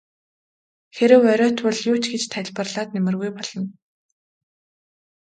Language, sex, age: Mongolian, female, 19-29